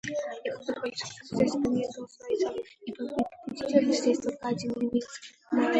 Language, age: Russian, under 19